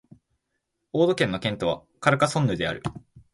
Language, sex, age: Japanese, male, 19-29